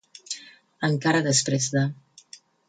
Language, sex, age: Catalan, female, 50-59